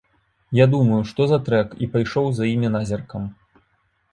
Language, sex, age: Belarusian, male, 19-29